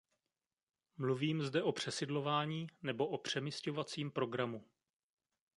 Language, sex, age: Czech, male, 30-39